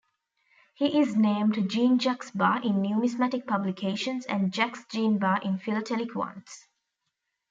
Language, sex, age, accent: English, female, 19-29, India and South Asia (India, Pakistan, Sri Lanka)